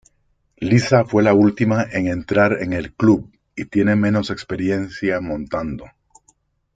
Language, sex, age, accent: Spanish, male, 60-69, América central